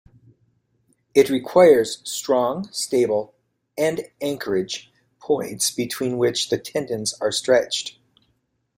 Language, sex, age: English, male, 50-59